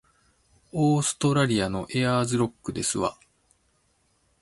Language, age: Japanese, 50-59